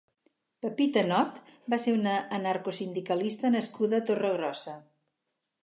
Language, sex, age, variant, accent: Catalan, female, 60-69, Central, Català central